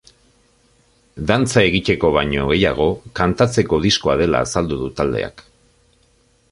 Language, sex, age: Basque, male, 50-59